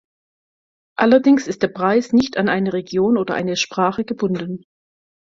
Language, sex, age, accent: German, female, 50-59, Deutschland Deutsch